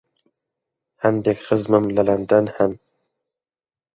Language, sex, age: Central Kurdish, male, under 19